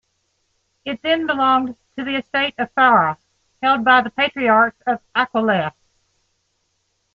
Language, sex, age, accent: English, female, 40-49, United States English